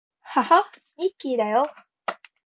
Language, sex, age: Japanese, female, 19-29